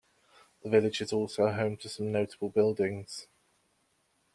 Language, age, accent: English, 19-29, England English